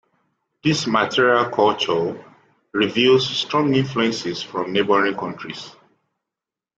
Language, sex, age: English, male, 30-39